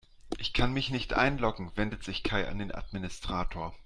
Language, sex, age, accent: German, male, 40-49, Deutschland Deutsch